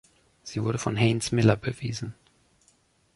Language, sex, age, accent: German, male, 40-49, Deutschland Deutsch